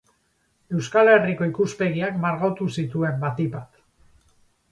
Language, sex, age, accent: Basque, male, 50-59, Mendebalekoa (Araba, Bizkaia, Gipuzkoako mendebaleko herri batzuk)